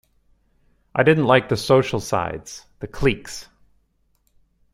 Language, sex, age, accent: English, male, 40-49, Canadian English